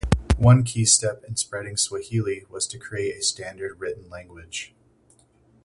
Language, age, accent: English, 30-39, United States English